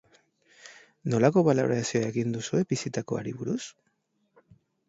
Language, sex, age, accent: Basque, male, 30-39, Mendebalekoa (Araba, Bizkaia, Gipuzkoako mendebaleko herri batzuk)